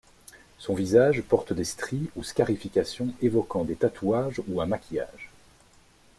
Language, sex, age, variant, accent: French, male, 30-39, Français d'Europe, Français de Belgique